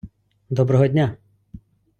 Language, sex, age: Ukrainian, male, 30-39